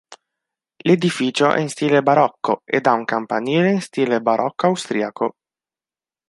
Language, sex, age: Italian, male, 19-29